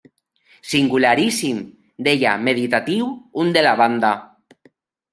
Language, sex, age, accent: Catalan, male, 30-39, valencià